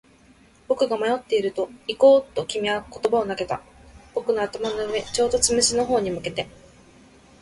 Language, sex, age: Japanese, female, 19-29